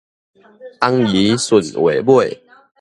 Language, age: Min Nan Chinese, 19-29